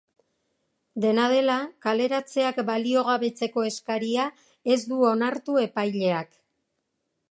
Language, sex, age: Basque, female, 60-69